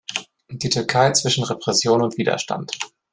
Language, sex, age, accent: German, male, 19-29, Deutschland Deutsch